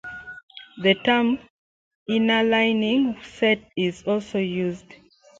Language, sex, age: English, female, 30-39